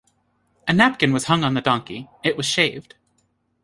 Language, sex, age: English, female, 30-39